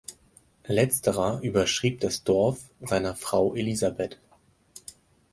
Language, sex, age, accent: German, male, 19-29, Deutschland Deutsch